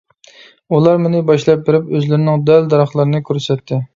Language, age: Uyghur, 40-49